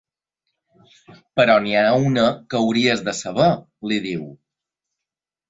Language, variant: Catalan, Balear